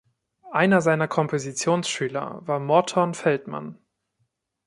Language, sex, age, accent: German, male, 19-29, Deutschland Deutsch